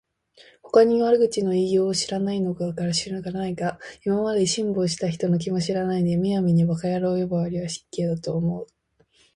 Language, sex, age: Japanese, female, 19-29